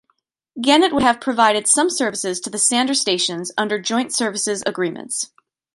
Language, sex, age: English, female, 30-39